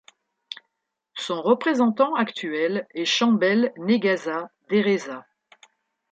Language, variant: French, Français de métropole